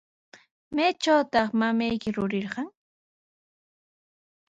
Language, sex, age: Sihuas Ancash Quechua, female, 19-29